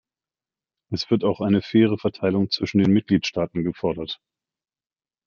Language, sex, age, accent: German, male, 40-49, Deutschland Deutsch